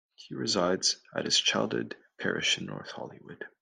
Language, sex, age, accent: English, male, under 19, Canadian English